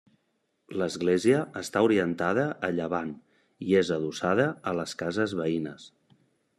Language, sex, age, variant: Catalan, male, 40-49, Nord-Occidental